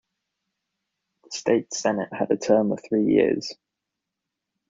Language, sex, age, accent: English, male, 19-29, England English